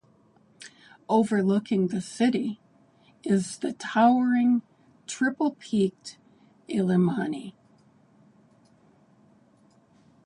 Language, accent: English, United States English